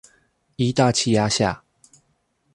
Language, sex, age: Chinese, male, 19-29